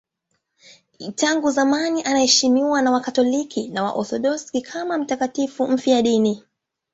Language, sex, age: Swahili, female, 19-29